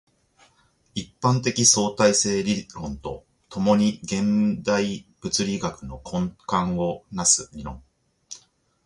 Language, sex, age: Japanese, male, 40-49